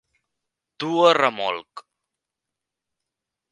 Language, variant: Catalan, Central